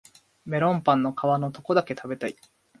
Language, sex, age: Japanese, male, 19-29